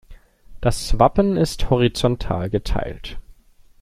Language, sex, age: German, male, 19-29